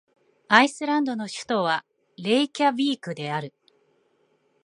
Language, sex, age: Japanese, female, 40-49